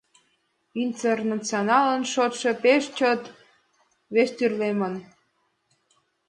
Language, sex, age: Mari, female, 19-29